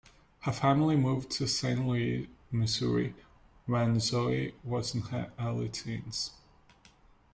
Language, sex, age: English, male, 19-29